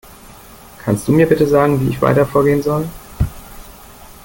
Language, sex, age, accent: German, male, 40-49, Deutschland Deutsch